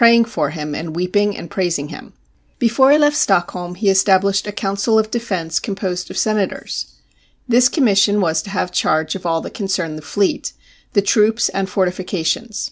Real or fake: real